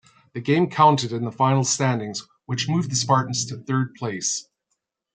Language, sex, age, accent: English, male, 60-69, Canadian English